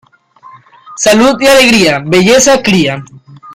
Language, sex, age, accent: Spanish, male, under 19, Andino-Pacífico: Colombia, Perú, Ecuador, oeste de Bolivia y Venezuela andina